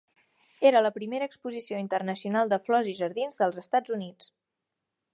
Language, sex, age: Catalan, female, under 19